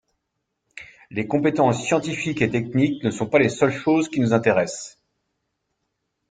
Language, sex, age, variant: French, male, 40-49, Français de métropole